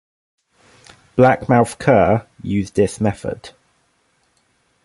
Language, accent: English, England English